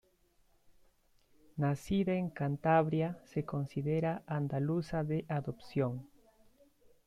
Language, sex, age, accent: Spanish, male, 19-29, Andino-Pacífico: Colombia, Perú, Ecuador, oeste de Bolivia y Venezuela andina